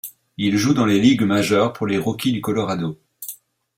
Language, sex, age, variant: French, male, 40-49, Français de métropole